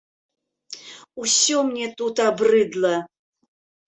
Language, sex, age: Belarusian, female, 50-59